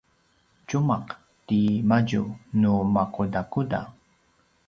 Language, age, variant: Paiwan, 30-39, pinayuanan a kinaikacedasan (東排灣語)